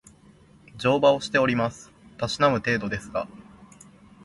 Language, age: Japanese, 19-29